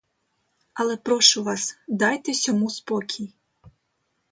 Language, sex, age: Ukrainian, female, 30-39